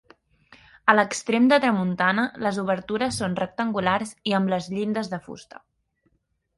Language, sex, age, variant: Catalan, female, 19-29, Central